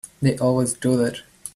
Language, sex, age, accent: English, male, under 19, United States English